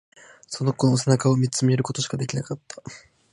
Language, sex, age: Japanese, male, 19-29